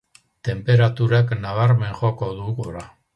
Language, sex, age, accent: Basque, male, 70-79, Mendebalekoa (Araba, Bizkaia, Gipuzkoako mendebaleko herri batzuk)